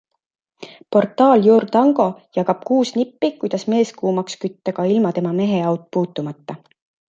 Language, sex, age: Estonian, female, 30-39